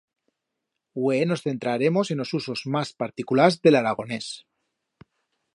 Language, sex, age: Aragonese, male, 40-49